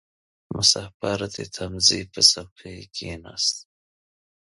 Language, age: Pashto, 19-29